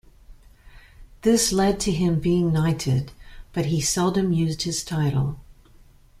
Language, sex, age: English, female, 40-49